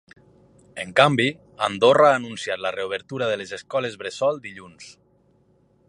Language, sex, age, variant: Catalan, male, 30-39, Nord-Occidental